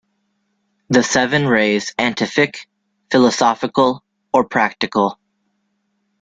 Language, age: English, 19-29